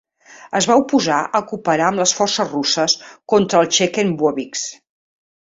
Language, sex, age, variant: Catalan, female, 50-59, Central